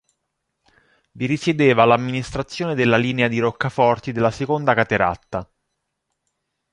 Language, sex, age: Italian, male, 30-39